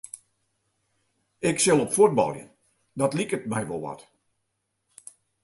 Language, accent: Western Frisian, Klaaifrysk